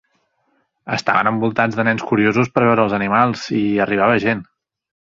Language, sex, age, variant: Catalan, male, 30-39, Central